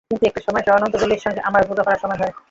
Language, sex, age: Bengali, female, 50-59